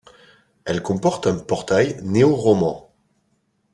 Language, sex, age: French, male, 40-49